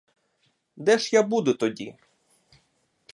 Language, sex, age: Ukrainian, male, 30-39